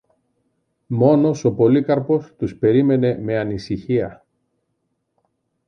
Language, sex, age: Greek, male, 40-49